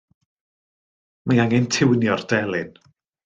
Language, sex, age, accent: Welsh, male, 30-39, Y Deyrnas Unedig Cymraeg